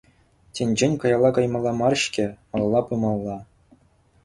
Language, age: Chuvash, 19-29